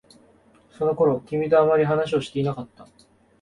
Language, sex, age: Japanese, male, 19-29